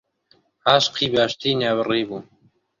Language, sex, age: Central Kurdish, male, under 19